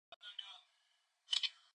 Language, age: Korean, 19-29